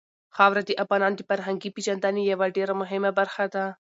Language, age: Pashto, 19-29